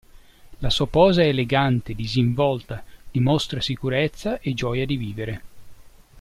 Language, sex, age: Italian, male, 40-49